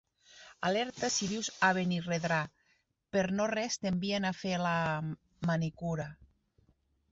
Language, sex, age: Catalan, female, 50-59